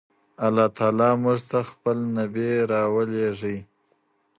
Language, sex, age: Pashto, male, 30-39